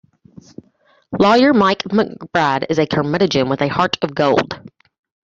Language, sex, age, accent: English, female, 30-39, United States English